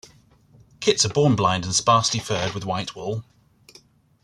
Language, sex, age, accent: English, male, 30-39, England English